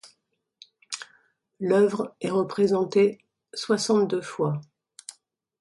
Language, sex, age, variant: French, female, 50-59, Français de métropole